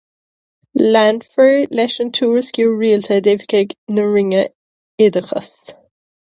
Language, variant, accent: Irish, Gaeilge na Mumhan, Cainteoir líofa, ní ó dhúchas